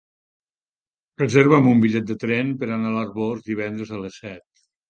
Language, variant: Catalan, Septentrional